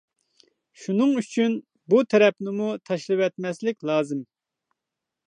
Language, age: Uyghur, 40-49